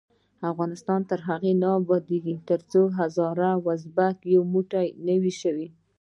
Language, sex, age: Pashto, female, 19-29